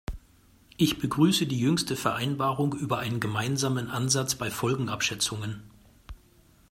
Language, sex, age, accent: German, male, 40-49, Deutschland Deutsch